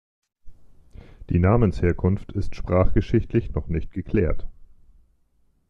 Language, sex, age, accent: German, male, 40-49, Deutschland Deutsch